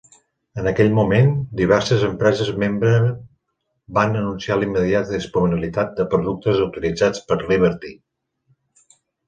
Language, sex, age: Catalan, male, 40-49